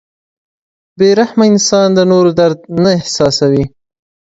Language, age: Pashto, 19-29